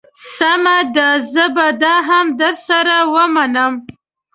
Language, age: Pashto, 19-29